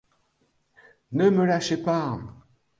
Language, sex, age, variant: French, male, 60-69, Français de métropole